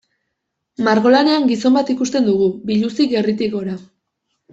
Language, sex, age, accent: Basque, female, under 19, Erdialdekoa edo Nafarra (Gipuzkoa, Nafarroa)